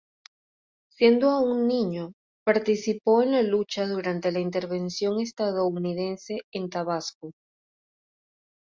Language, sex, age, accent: Spanish, female, 30-39, Caribe: Cuba, Venezuela, Puerto Rico, República Dominicana, Panamá, Colombia caribeña, México caribeño, Costa del golfo de México